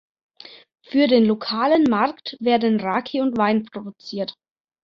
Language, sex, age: German, female, 30-39